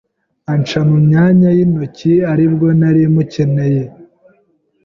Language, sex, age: Kinyarwanda, male, 19-29